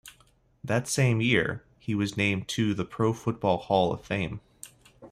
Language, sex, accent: English, male, United States English